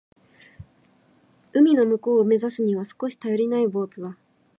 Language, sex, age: Japanese, female, 19-29